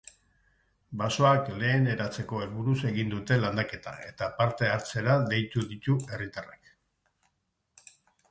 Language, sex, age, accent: Basque, male, 60-69, Erdialdekoa edo Nafarra (Gipuzkoa, Nafarroa)